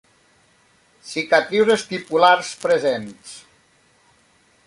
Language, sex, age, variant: Catalan, male, 40-49, Nord-Occidental